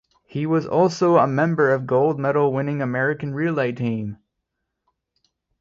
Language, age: English, under 19